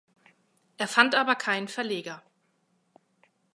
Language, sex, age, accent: German, female, 40-49, Deutschland Deutsch